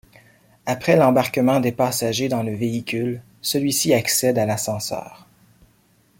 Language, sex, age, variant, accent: French, male, 40-49, Français d'Amérique du Nord, Français du Canada